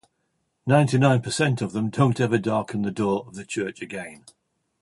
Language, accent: English, England English